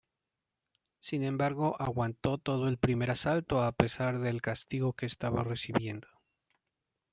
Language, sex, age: Spanish, male, 30-39